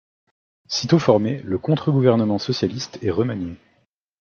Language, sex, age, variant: French, male, 19-29, Français de métropole